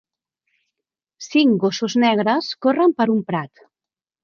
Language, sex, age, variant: Catalan, female, 40-49, Central